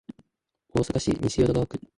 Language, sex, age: Japanese, male, 19-29